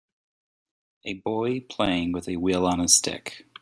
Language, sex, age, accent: English, male, 30-39, United States English